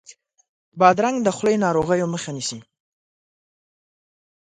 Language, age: Pashto, under 19